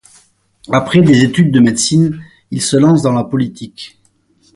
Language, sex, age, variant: French, male, 50-59, Français de métropole